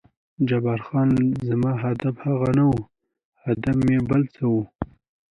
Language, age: Pashto, 19-29